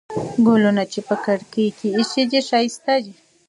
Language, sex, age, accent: Pashto, female, 19-29, معیاري پښتو